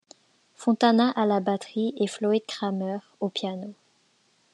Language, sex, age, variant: French, female, under 19, Français de métropole